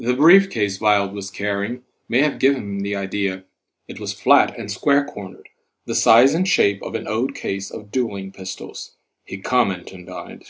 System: none